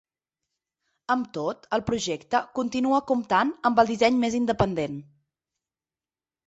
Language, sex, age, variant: Catalan, female, 30-39, Central